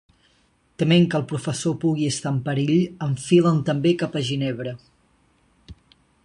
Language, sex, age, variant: Catalan, male, 19-29, Nord-Occidental